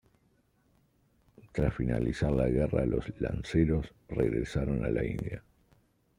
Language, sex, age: Spanish, male, 30-39